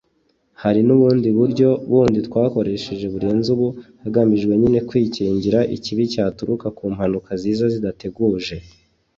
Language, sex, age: Kinyarwanda, male, 19-29